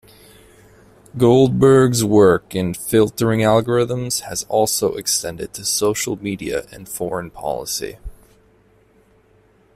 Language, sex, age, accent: English, male, 19-29, United States English